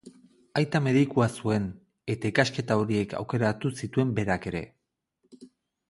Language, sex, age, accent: Basque, male, 40-49, Erdialdekoa edo Nafarra (Gipuzkoa, Nafarroa)